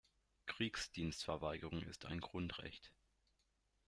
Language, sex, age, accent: German, male, under 19, Deutschland Deutsch